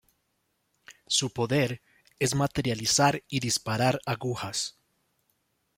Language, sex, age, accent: Spanish, male, 19-29, Andino-Pacífico: Colombia, Perú, Ecuador, oeste de Bolivia y Venezuela andina